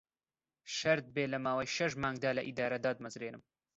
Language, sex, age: Central Kurdish, male, 19-29